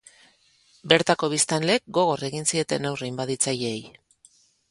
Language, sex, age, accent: Basque, female, 40-49, Mendebalekoa (Araba, Bizkaia, Gipuzkoako mendebaleko herri batzuk)